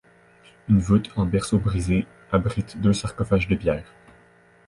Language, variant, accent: French, Français d'Amérique du Nord, Français du Canada